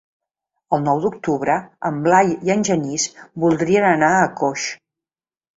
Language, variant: Catalan, Central